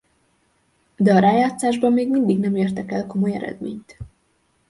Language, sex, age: Hungarian, female, 19-29